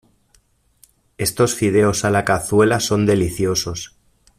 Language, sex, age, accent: Spanish, male, 40-49, España: Norte peninsular (Asturias, Castilla y León, Cantabria, País Vasco, Navarra, Aragón, La Rioja, Guadalajara, Cuenca)